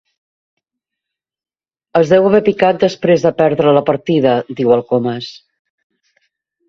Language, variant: Catalan, Central